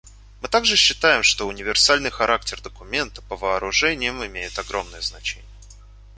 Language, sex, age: Russian, male, 19-29